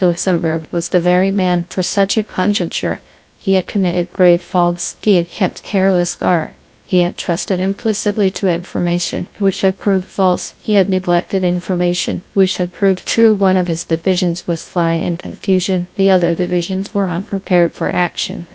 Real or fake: fake